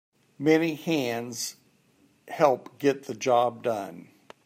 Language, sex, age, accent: English, male, 60-69, United States English